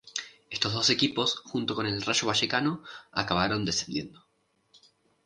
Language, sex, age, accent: Spanish, male, 19-29, Rioplatense: Argentina, Uruguay, este de Bolivia, Paraguay